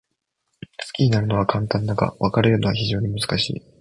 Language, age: Japanese, 19-29